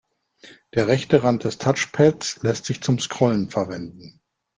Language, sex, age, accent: German, male, 40-49, Deutschland Deutsch